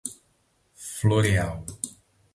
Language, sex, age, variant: Portuguese, male, 30-39, Portuguese (Brasil)